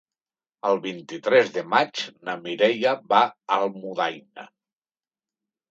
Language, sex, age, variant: Catalan, male, 60-69, Nord-Occidental